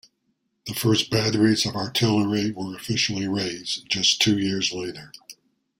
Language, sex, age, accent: English, male, 60-69, United States English